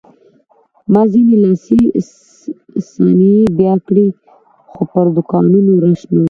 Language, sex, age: Pashto, female, 30-39